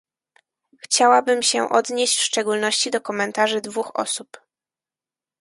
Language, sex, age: Polish, female, 19-29